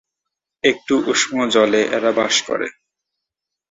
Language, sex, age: Bengali, male, 19-29